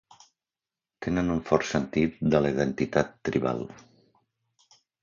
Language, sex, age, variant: Catalan, male, 50-59, Central